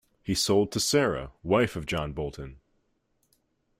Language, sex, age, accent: English, male, 19-29, United States English